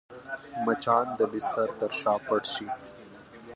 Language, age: Pashto, 19-29